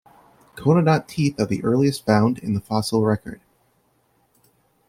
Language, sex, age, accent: English, male, 30-39, United States English